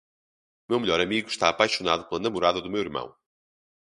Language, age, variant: Portuguese, 19-29, Portuguese (Portugal)